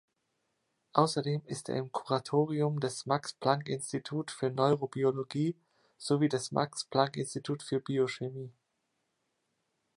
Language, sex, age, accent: German, male, 19-29, Deutschland Deutsch